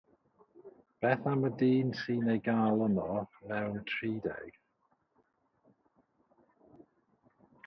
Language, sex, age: Welsh, male, 50-59